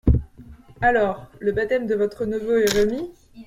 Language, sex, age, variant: French, female, 19-29, Français de métropole